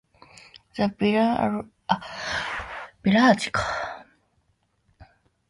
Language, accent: English, United States English